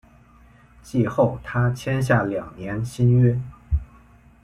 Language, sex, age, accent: Chinese, male, 19-29, 出生地：河北省